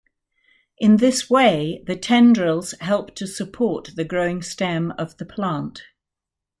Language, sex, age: English, female, 60-69